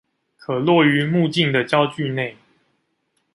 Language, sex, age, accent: Chinese, male, 19-29, 出生地：臺北市